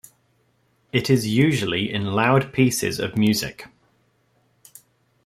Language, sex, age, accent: English, male, 30-39, England English